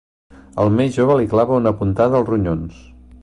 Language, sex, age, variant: Catalan, male, 40-49, Central